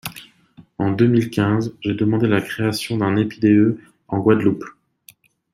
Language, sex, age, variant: French, male, 30-39, Français de métropole